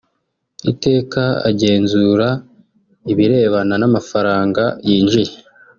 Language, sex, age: Kinyarwanda, male, 19-29